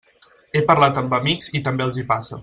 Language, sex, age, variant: Catalan, male, 19-29, Central